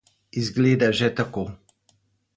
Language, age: Slovenian, 50-59